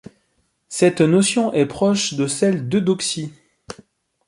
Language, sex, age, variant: French, male, 40-49, Français de métropole